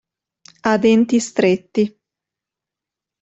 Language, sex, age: Italian, female, 19-29